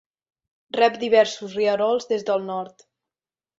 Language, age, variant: Catalan, 19-29, Central